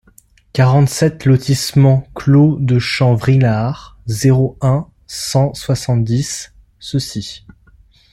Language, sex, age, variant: French, male, 19-29, Français de métropole